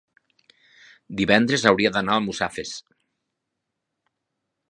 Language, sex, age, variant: Catalan, male, 50-59, Septentrional